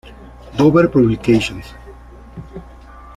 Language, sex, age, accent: Spanish, male, 40-49, Andino-Pacífico: Colombia, Perú, Ecuador, oeste de Bolivia y Venezuela andina